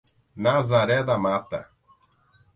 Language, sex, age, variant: Portuguese, male, 30-39, Portuguese (Brasil)